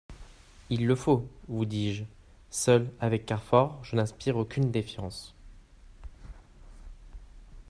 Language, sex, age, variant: French, male, 19-29, Français de métropole